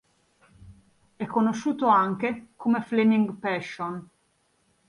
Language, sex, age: Italian, female, 30-39